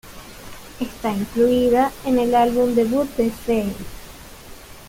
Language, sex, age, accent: Spanish, female, 30-39, Caribe: Cuba, Venezuela, Puerto Rico, República Dominicana, Panamá, Colombia caribeña, México caribeño, Costa del golfo de México